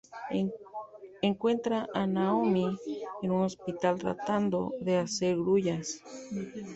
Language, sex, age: Spanish, female, 30-39